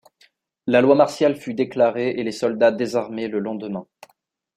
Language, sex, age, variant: French, male, 19-29, Français de métropole